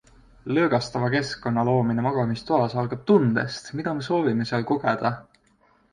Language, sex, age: Estonian, male, 19-29